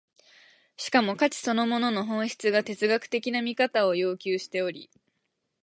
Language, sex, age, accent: Japanese, female, 19-29, 標準語